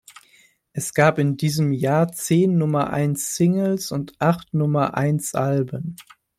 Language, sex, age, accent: German, male, 19-29, Deutschland Deutsch